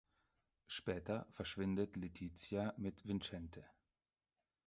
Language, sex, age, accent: German, male, 30-39, Deutschland Deutsch